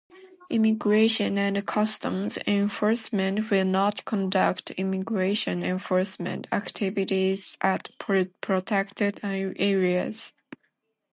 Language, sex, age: English, female, 19-29